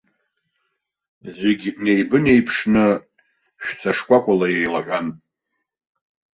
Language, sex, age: Abkhazian, male, 30-39